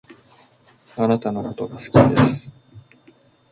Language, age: Japanese, 19-29